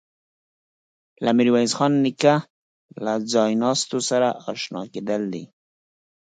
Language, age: Pashto, 30-39